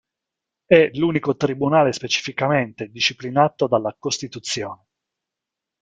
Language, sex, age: Italian, male, 40-49